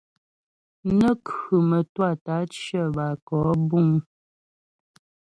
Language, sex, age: Ghomala, female, 30-39